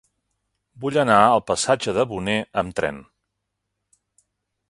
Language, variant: Catalan, Central